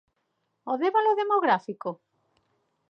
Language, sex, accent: Galician, female, Normativo (estándar)